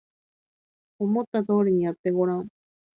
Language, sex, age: Japanese, female, 30-39